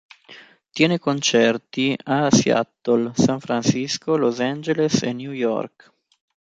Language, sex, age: Italian, male, 30-39